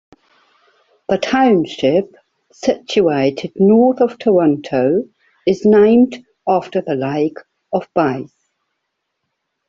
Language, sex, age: English, female, 40-49